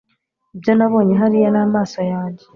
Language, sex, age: Kinyarwanda, female, 19-29